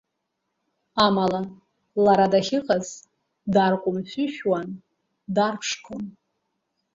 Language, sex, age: Abkhazian, female, 30-39